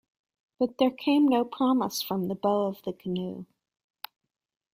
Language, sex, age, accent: English, female, 30-39, United States English